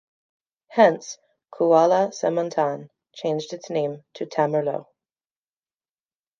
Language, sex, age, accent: English, female, 30-39, United States English